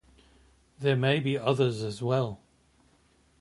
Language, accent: English, Australian English